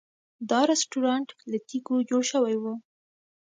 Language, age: Pashto, 19-29